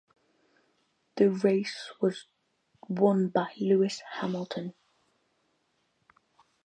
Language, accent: English, Australian English